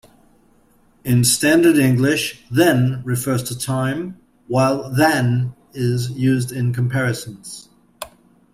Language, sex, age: English, male, 40-49